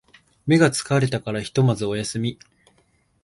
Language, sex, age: Japanese, male, 19-29